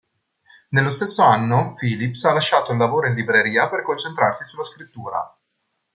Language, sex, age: Italian, male, 30-39